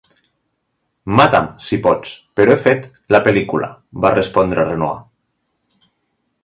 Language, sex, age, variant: Catalan, male, 40-49, Central